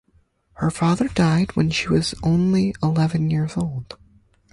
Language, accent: English, United States English